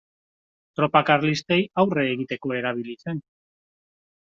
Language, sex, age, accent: Basque, male, 50-59, Mendebalekoa (Araba, Bizkaia, Gipuzkoako mendebaleko herri batzuk)